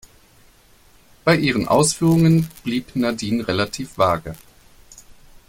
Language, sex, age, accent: German, male, 40-49, Deutschland Deutsch